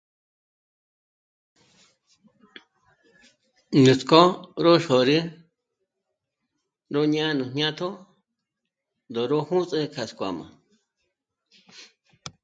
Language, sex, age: Michoacán Mazahua, female, 50-59